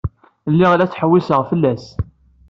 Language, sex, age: Kabyle, male, 19-29